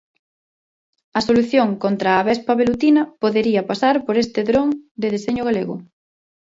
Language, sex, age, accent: Galician, female, 19-29, Normativo (estándar)